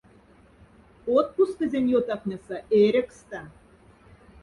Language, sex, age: Moksha, female, 40-49